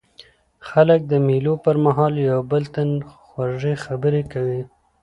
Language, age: Pashto, 30-39